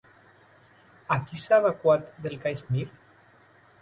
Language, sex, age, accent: Catalan, male, 30-39, valencià